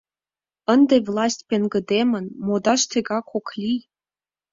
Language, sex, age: Mari, female, 19-29